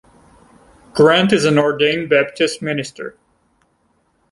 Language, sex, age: English, male, 19-29